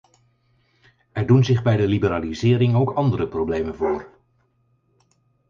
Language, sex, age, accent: Dutch, male, 50-59, Nederlands Nederlands